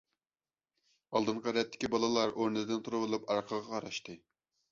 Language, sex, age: Uyghur, male, 19-29